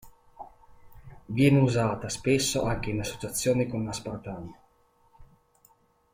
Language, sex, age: Italian, male, 30-39